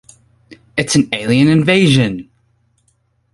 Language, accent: English, Australian English